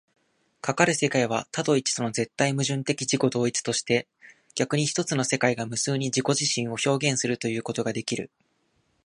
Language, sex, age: Japanese, male, 19-29